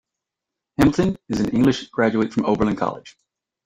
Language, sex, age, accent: English, male, 40-49, United States English